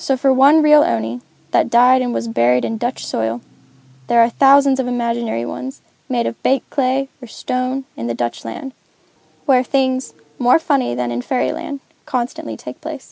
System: none